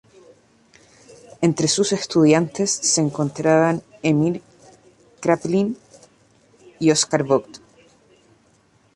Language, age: Spanish, 40-49